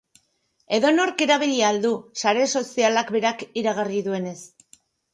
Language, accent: Basque, Erdialdekoa edo Nafarra (Gipuzkoa, Nafarroa)